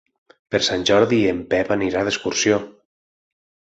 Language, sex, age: Catalan, male, 40-49